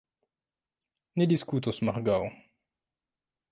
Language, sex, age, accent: Esperanto, male, 19-29, Internacia